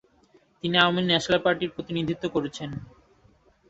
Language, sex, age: Bengali, male, 19-29